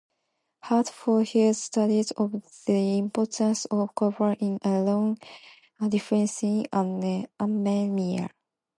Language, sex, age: English, female, 19-29